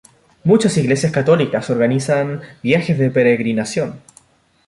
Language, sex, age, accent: Spanish, male, 19-29, Chileno: Chile, Cuyo